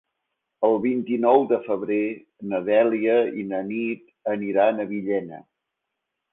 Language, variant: Catalan, Central